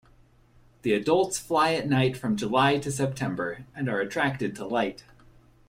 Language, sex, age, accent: English, male, 30-39, United States English